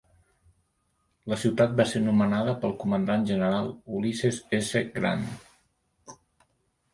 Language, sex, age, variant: Catalan, male, 50-59, Central